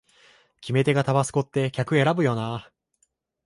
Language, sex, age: Japanese, male, 19-29